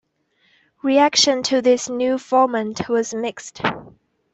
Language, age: English, 19-29